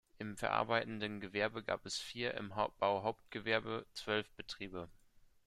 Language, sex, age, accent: German, male, 19-29, Deutschland Deutsch